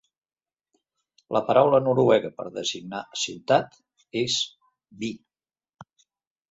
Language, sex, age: Catalan, male, 70-79